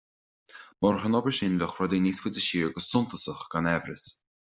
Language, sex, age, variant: Irish, male, 19-29, Gaeilge Chonnacht